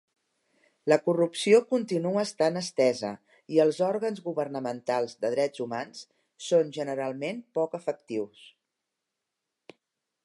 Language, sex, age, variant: Catalan, female, 60-69, Central